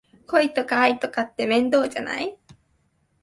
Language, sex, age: Japanese, female, 19-29